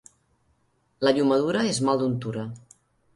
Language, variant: Catalan, Central